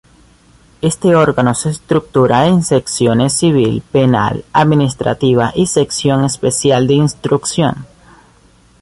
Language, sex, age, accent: Spanish, male, 19-29, Caribe: Cuba, Venezuela, Puerto Rico, República Dominicana, Panamá, Colombia caribeña, México caribeño, Costa del golfo de México